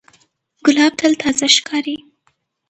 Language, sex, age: Pashto, female, 19-29